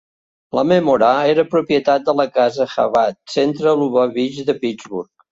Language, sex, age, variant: Catalan, male, 60-69, Central